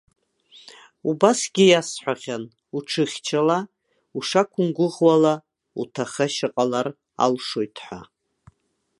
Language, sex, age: Abkhazian, female, 60-69